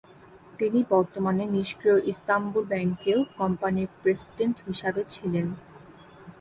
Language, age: Bengali, 19-29